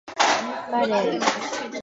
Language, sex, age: Japanese, female, 19-29